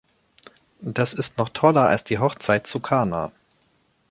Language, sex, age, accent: German, male, 19-29, Deutschland Deutsch